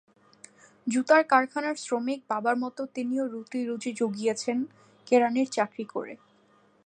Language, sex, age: Bengali, female, 19-29